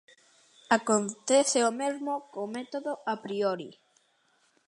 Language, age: Galician, under 19